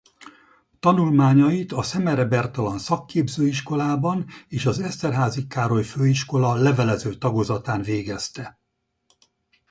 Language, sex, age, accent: Hungarian, male, 70-79, budapesti